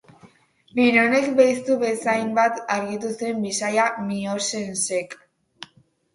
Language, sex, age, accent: Basque, female, under 19, Mendebalekoa (Araba, Bizkaia, Gipuzkoako mendebaleko herri batzuk)